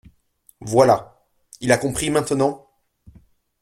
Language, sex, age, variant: French, male, 19-29, Français de métropole